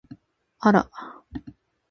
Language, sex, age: Japanese, female, 19-29